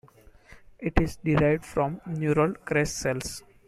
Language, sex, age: English, male, 19-29